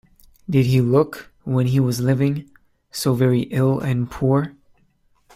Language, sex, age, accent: English, male, 19-29, United States English